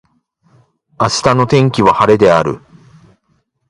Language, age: Japanese, 30-39